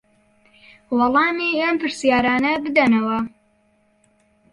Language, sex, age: Central Kurdish, male, 40-49